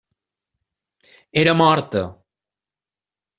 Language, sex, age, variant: Catalan, male, 30-39, Balear